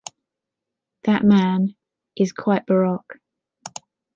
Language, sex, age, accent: English, female, 30-39, England English